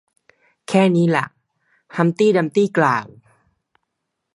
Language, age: Thai, 30-39